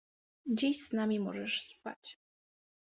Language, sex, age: Polish, female, 30-39